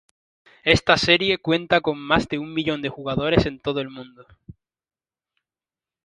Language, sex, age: Spanish, male, 19-29